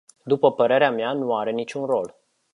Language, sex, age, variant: Romanian, male, 40-49, Romanian-Romania